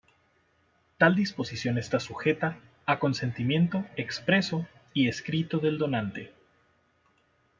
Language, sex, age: Spanish, male, 30-39